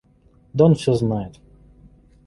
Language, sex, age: Russian, male, 30-39